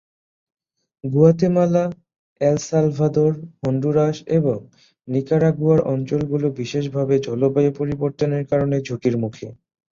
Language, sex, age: Bengali, male, 19-29